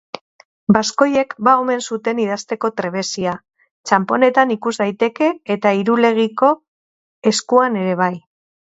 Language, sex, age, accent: Basque, female, 40-49, Mendebalekoa (Araba, Bizkaia, Gipuzkoako mendebaleko herri batzuk)